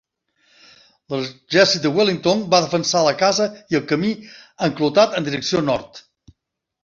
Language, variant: Catalan, Septentrional